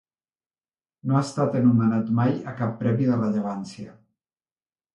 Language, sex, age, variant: Catalan, male, 50-59, Central